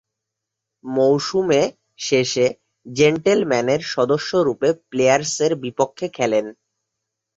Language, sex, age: Bengali, male, 19-29